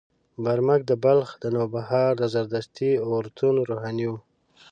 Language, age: Pashto, 30-39